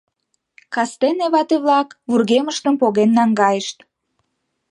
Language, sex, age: Mari, female, under 19